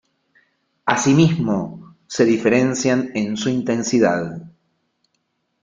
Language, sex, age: Spanish, male, 50-59